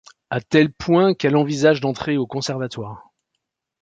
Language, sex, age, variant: French, male, 60-69, Français de métropole